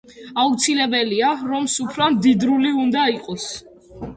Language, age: Georgian, under 19